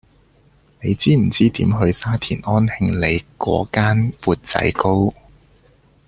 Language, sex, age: Cantonese, male, 19-29